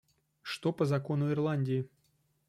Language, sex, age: Russian, male, 30-39